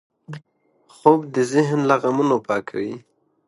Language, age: Pashto, 19-29